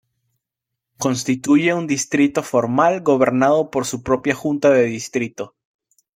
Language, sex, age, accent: Spanish, male, 30-39, Caribe: Cuba, Venezuela, Puerto Rico, República Dominicana, Panamá, Colombia caribeña, México caribeño, Costa del golfo de México